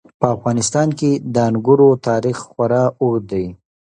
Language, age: Pashto, 30-39